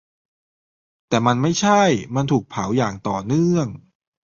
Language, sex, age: Thai, male, 30-39